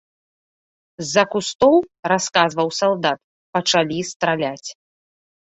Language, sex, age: Belarusian, female, 30-39